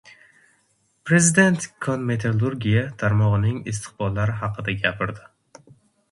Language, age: Uzbek, 19-29